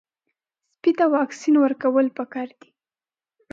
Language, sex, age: Pashto, female, 19-29